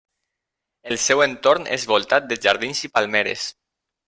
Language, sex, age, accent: Catalan, male, 40-49, valencià